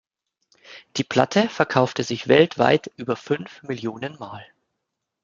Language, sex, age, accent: German, male, 30-39, Deutschland Deutsch